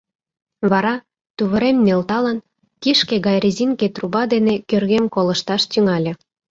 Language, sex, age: Mari, female, 19-29